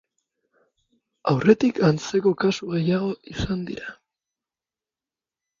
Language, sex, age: Basque, male, 30-39